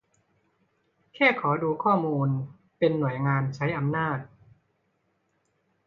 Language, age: Thai, 30-39